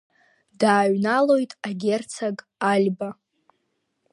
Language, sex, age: Abkhazian, female, under 19